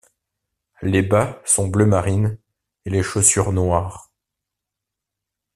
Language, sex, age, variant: French, male, 30-39, Français de métropole